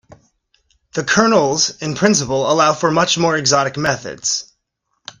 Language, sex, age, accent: English, male, 19-29, United States English